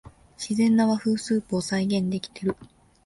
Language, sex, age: Japanese, female, 19-29